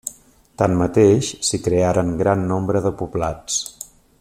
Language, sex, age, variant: Catalan, male, 40-49, Central